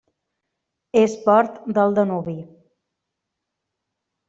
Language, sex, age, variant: Catalan, female, 30-39, Nord-Occidental